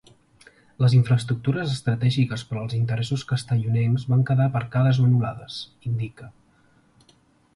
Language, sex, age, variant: Catalan, male, 19-29, Central